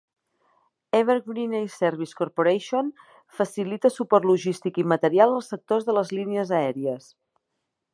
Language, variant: Catalan, Nord-Occidental